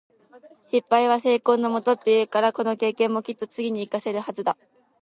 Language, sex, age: Japanese, female, 19-29